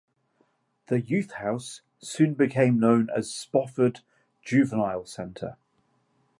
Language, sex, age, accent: English, male, 40-49, England English